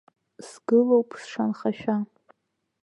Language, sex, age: Abkhazian, female, under 19